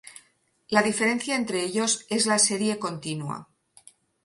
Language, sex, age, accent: Spanish, female, 50-59, España: Norte peninsular (Asturias, Castilla y León, Cantabria, País Vasco, Navarra, Aragón, La Rioja, Guadalajara, Cuenca)